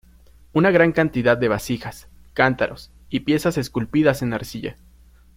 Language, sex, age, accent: Spanish, male, 19-29, México